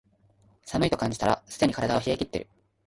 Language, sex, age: Japanese, male, 19-29